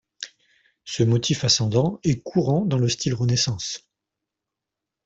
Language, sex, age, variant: French, male, 40-49, Français de métropole